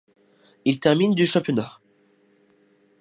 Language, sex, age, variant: French, male, under 19, Français de métropole